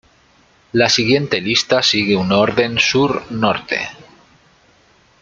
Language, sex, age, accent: Spanish, male, 30-39, España: Centro-Sur peninsular (Madrid, Toledo, Castilla-La Mancha)